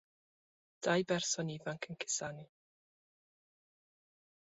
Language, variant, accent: Welsh, South-Western Welsh, Y Deyrnas Unedig Cymraeg